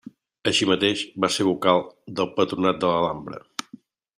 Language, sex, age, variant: Catalan, male, 50-59, Central